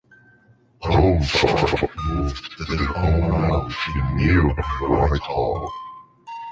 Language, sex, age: English, male, 40-49